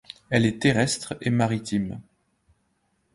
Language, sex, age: French, male, 30-39